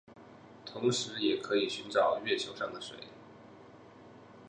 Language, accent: Chinese, 出生地：河北省